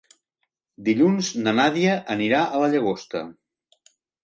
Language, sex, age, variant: Catalan, male, 40-49, Central